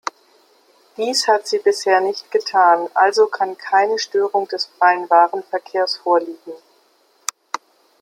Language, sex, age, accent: German, female, 50-59, Deutschland Deutsch